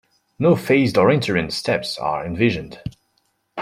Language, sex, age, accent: English, male, 19-29, United States English